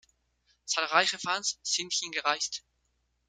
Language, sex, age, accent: German, male, 19-29, Deutschland Deutsch